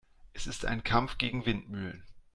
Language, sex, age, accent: German, male, 40-49, Deutschland Deutsch